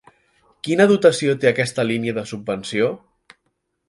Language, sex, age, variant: Catalan, male, 19-29, Central